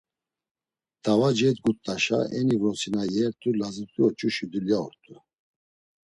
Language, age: Laz, 50-59